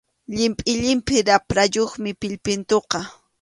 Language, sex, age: Arequipa-La Unión Quechua, female, 30-39